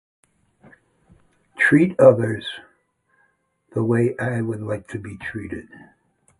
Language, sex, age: English, male, 70-79